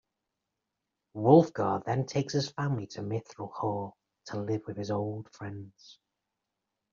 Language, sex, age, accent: English, male, 40-49, England English